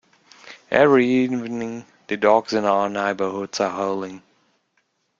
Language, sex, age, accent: English, male, 30-39, United States English